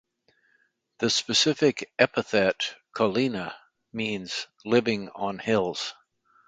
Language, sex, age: English, male, 60-69